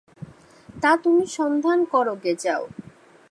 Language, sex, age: Bengali, female, 19-29